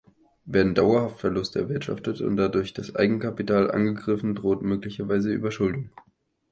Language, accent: German, Deutschland Deutsch